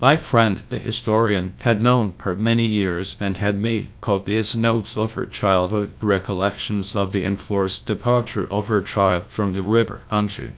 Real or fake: fake